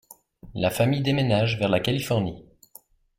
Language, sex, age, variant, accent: French, male, 30-39, Français d'Europe, Français de Suisse